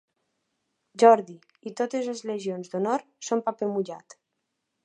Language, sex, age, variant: Catalan, female, 19-29, Nord-Occidental